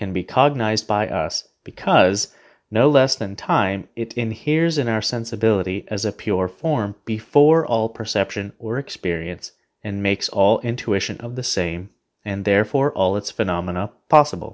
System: none